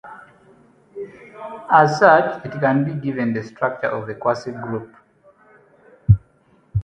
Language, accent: English, Ugandan english